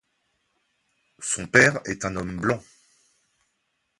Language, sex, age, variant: French, male, 40-49, Français de métropole